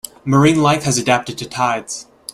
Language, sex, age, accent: English, male, 19-29, United States English